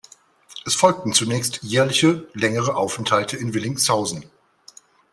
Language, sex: German, male